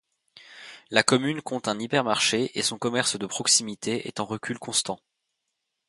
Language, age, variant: French, 19-29, Français de métropole